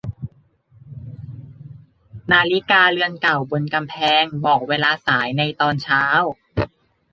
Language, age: Thai, 19-29